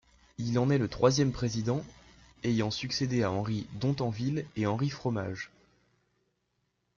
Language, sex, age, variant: French, male, under 19, Français de métropole